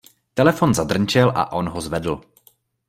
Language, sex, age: Czech, male, 19-29